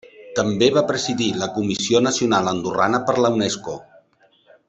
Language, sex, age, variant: Catalan, male, 50-59, Central